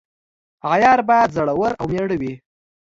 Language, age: Pashto, 19-29